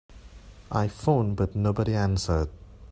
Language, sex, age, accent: English, male, 30-39, Hong Kong English